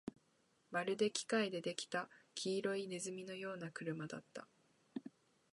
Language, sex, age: Japanese, female, under 19